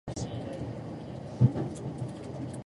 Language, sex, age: Japanese, male, under 19